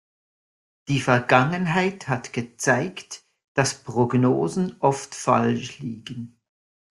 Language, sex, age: German, male, 40-49